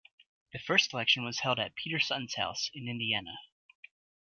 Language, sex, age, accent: English, male, 30-39, United States English